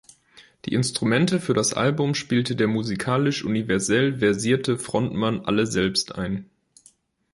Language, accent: German, Deutschland Deutsch